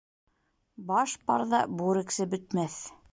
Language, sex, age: Bashkir, female, 50-59